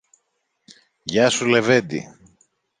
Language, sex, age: Greek, male, 50-59